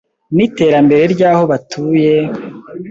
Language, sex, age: Kinyarwanda, male, 19-29